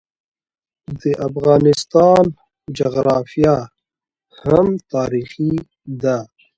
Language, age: Pashto, 19-29